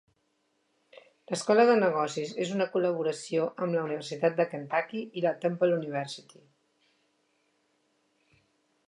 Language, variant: Catalan, Central